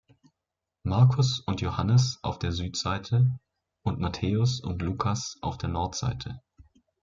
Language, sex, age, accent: German, male, 19-29, Deutschland Deutsch